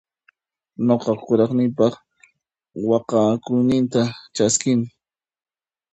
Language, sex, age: Puno Quechua, male, 30-39